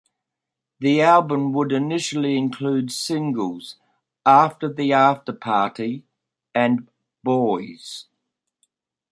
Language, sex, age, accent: English, male, 70-79, Australian English